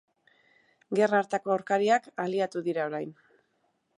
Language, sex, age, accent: Basque, female, 40-49, Mendebalekoa (Araba, Bizkaia, Gipuzkoako mendebaleko herri batzuk)